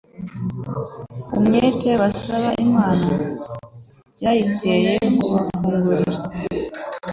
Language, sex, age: Kinyarwanda, female, 19-29